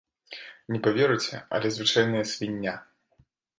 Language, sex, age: Belarusian, male, 19-29